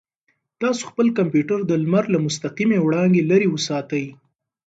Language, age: Pashto, 19-29